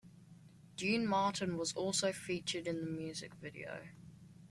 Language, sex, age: English, male, under 19